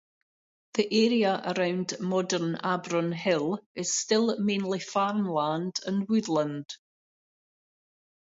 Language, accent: English, Scottish English